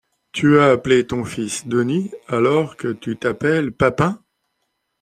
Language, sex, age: French, male, 50-59